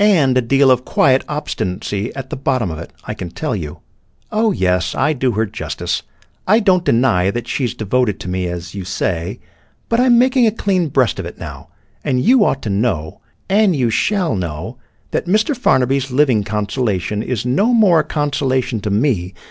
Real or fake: real